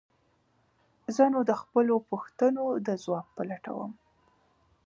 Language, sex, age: Pashto, female, 19-29